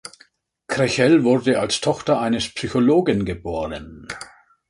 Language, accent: German, Deutschland Deutsch